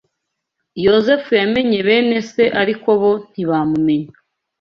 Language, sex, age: Kinyarwanda, female, 19-29